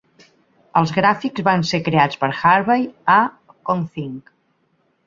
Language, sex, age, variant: Catalan, female, 40-49, Central